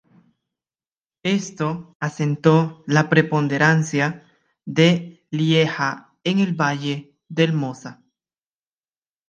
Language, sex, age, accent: Spanish, male, 19-29, América central